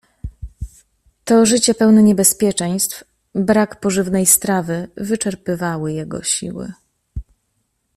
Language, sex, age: Polish, female, 30-39